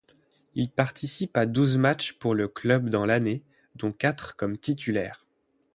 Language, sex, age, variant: French, male, 19-29, Français de métropole